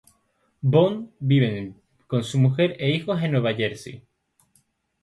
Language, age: Spanish, 19-29